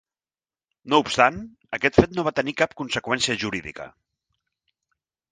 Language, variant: Catalan, Central